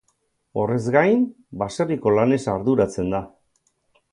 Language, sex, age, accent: Basque, male, 60-69, Mendebalekoa (Araba, Bizkaia, Gipuzkoako mendebaleko herri batzuk)